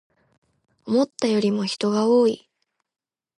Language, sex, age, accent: Japanese, female, 19-29, 標準語